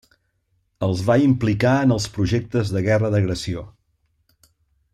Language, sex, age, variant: Catalan, male, 60-69, Central